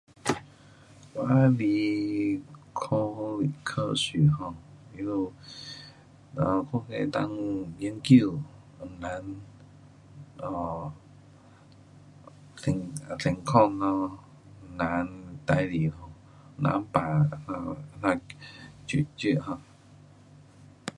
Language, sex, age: Pu-Xian Chinese, male, 40-49